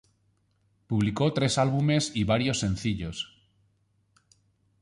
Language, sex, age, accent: Spanish, male, 50-59, España: Norte peninsular (Asturias, Castilla y León, Cantabria, País Vasco, Navarra, Aragón, La Rioja, Guadalajara, Cuenca)